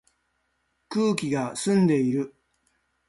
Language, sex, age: Japanese, male, 60-69